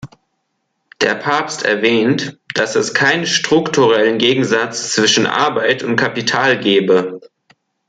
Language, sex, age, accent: German, male, under 19, Deutschland Deutsch